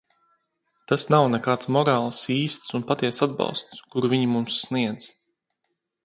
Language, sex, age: Latvian, male, 19-29